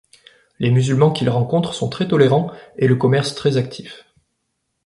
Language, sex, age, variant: French, male, 30-39, Français de métropole